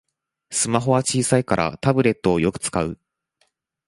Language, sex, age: Japanese, male, 19-29